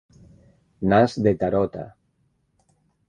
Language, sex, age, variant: Catalan, male, 50-59, Nord-Occidental